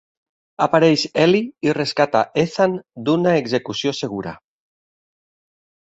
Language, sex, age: Catalan, male, 40-49